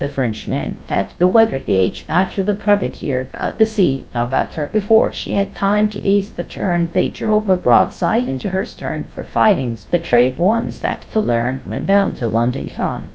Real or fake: fake